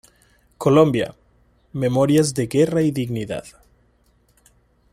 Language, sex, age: Spanish, male, 30-39